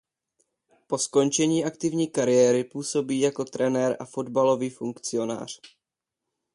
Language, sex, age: Czech, male, 19-29